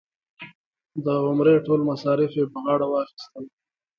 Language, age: Pashto, 30-39